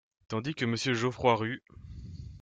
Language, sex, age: French, male, 19-29